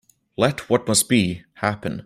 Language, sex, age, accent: English, male, 19-29, United States English